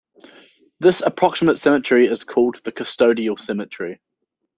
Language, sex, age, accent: English, male, 19-29, New Zealand English